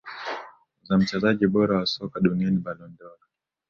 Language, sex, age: Swahili, male, 19-29